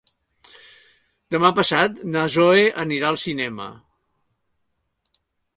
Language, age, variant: Catalan, 60-69, Central